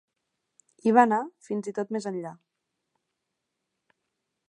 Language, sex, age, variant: Catalan, female, 19-29, Central